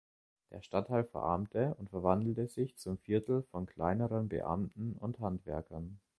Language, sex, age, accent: German, male, under 19, Deutschland Deutsch